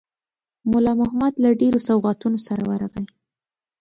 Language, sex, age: Pashto, female, 19-29